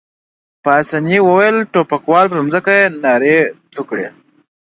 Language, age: Pashto, 30-39